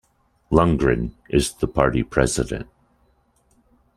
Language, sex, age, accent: English, male, 50-59, United States English